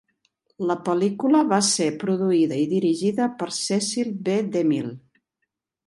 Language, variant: Catalan, Central